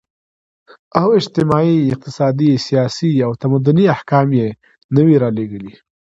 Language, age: Pashto, 19-29